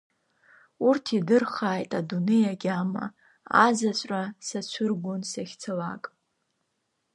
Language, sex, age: Abkhazian, female, under 19